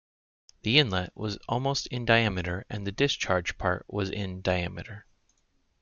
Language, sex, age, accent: English, male, 30-39, United States English